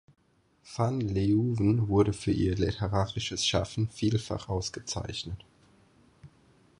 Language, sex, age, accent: German, male, 19-29, Deutschland Deutsch